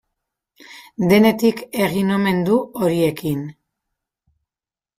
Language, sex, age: Basque, female, 30-39